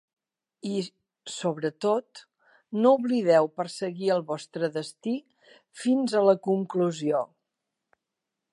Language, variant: Catalan, Central